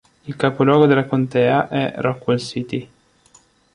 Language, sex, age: Italian, male, 19-29